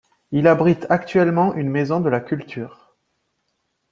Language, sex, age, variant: French, male, 30-39, Français de métropole